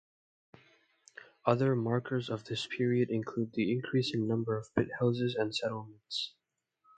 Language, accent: English, Canadian English; India and South Asia (India, Pakistan, Sri Lanka)